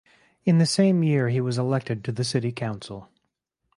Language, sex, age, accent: English, male, 30-39, Canadian English